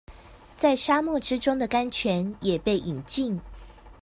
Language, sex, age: Chinese, female, 30-39